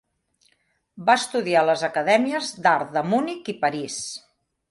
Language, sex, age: Catalan, female, 60-69